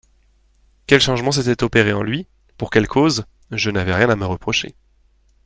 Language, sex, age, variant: French, male, 30-39, Français de métropole